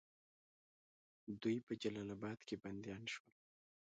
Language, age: Pashto, 19-29